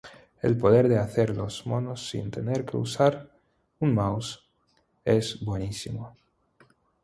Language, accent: Spanish, España: Norte peninsular (Asturias, Castilla y León, Cantabria, País Vasco, Navarra, Aragón, La Rioja, Guadalajara, Cuenca)